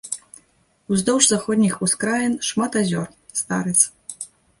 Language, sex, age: Belarusian, female, 19-29